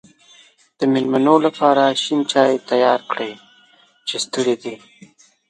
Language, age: Pashto, 19-29